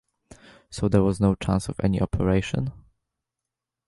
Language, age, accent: English, under 19, England English